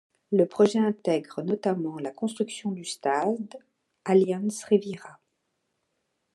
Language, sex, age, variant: French, female, 50-59, Français de métropole